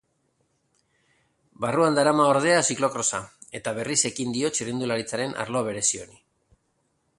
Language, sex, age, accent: Basque, male, 50-59, Erdialdekoa edo Nafarra (Gipuzkoa, Nafarroa)